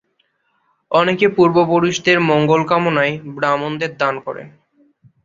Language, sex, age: Bengali, male, 19-29